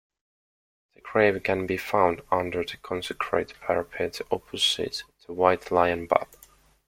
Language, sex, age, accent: English, male, 19-29, United States English